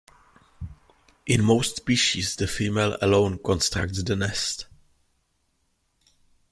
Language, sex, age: English, male, 19-29